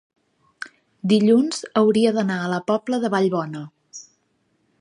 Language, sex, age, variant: Catalan, female, 19-29, Central